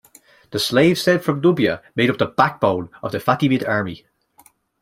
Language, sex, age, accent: English, male, 19-29, Irish English